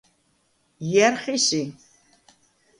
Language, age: Svan, 40-49